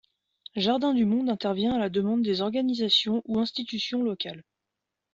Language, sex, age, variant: French, female, 30-39, Français de métropole